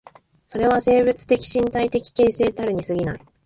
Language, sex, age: Japanese, female, 19-29